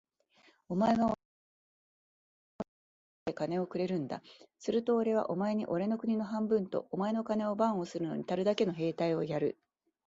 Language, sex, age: Japanese, female, 40-49